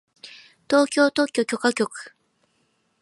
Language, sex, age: Japanese, female, 19-29